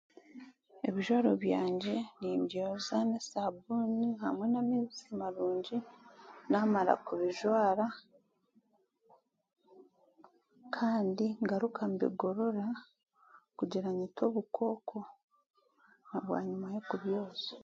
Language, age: Chiga, 19-29